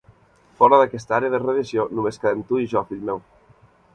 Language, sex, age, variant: Catalan, male, 19-29, Central